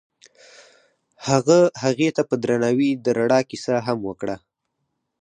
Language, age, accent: Pashto, 19-29, معیاري پښتو